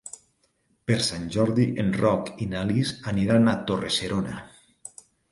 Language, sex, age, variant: Catalan, male, 40-49, Nord-Occidental